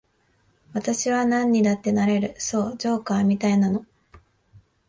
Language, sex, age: Japanese, female, 19-29